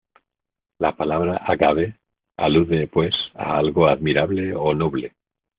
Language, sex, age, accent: Spanish, male, 50-59, España: Centro-Sur peninsular (Madrid, Toledo, Castilla-La Mancha)